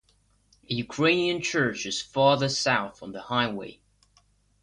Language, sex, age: English, male, 19-29